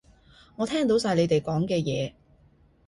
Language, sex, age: Cantonese, female, 30-39